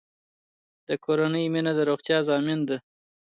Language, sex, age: Pashto, male, 30-39